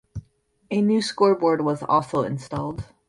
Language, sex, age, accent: English, female, 19-29, United States English